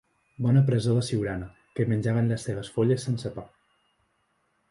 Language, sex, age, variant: Catalan, male, under 19, Balear